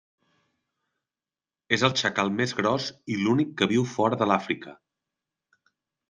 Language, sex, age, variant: Catalan, male, 40-49, Central